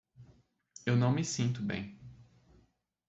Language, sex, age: Portuguese, male, 19-29